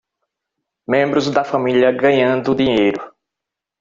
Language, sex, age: Portuguese, male, 30-39